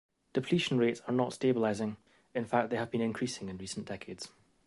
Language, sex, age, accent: English, male, 19-29, Scottish English